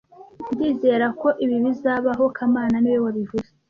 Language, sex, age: Kinyarwanda, female, 30-39